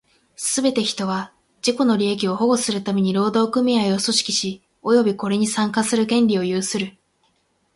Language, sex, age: Japanese, female, 19-29